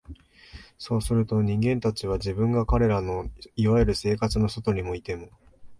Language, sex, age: Japanese, male, 19-29